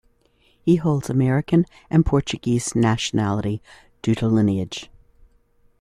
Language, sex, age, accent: English, female, 50-59, United States English